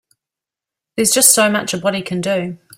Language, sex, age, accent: English, female, 30-39, New Zealand English